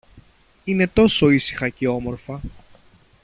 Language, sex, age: Greek, male, 30-39